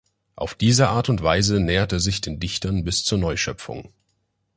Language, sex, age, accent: German, male, 19-29, Deutschland Deutsch